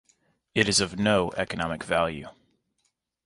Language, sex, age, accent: English, male, 30-39, United States English